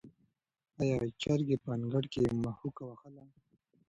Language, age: Pashto, 19-29